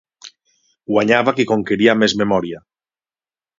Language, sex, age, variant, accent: Catalan, male, 40-49, Valencià septentrional, valencià